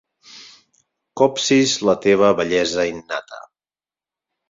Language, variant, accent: Catalan, Central, Barceloní